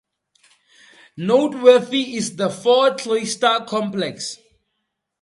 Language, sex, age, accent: English, male, 19-29, Southern African (South Africa, Zimbabwe, Namibia)